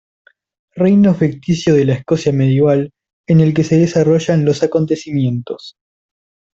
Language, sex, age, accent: Spanish, male, under 19, Rioplatense: Argentina, Uruguay, este de Bolivia, Paraguay